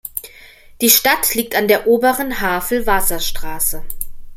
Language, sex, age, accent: German, female, 50-59, Deutschland Deutsch